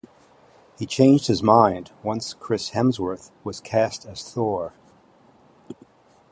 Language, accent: English, United States English